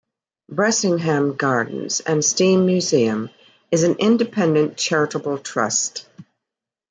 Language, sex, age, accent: English, female, 60-69, United States English